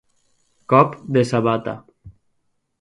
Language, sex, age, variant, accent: Catalan, male, 19-29, Valencià central, valencià